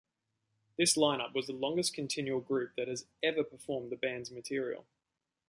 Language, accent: English, Australian English